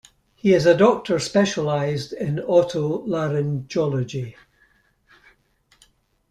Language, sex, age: English, male, 70-79